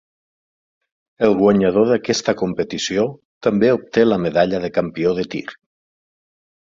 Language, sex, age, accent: Catalan, male, 40-49, central; nord-occidental